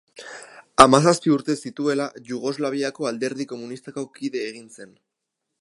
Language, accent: Basque, Erdialdekoa edo Nafarra (Gipuzkoa, Nafarroa)